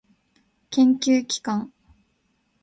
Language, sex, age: Japanese, female, under 19